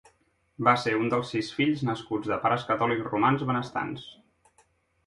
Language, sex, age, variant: Catalan, male, 30-39, Central